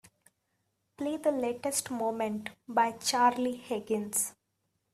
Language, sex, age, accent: English, female, 19-29, India and South Asia (India, Pakistan, Sri Lanka)